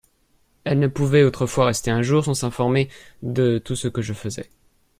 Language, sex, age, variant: French, male, 19-29, Français de métropole